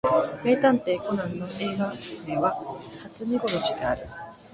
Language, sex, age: Japanese, female, 19-29